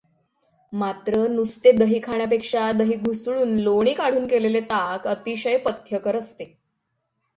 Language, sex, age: Marathi, female, 19-29